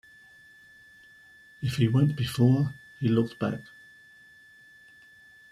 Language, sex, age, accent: English, male, 50-59, England English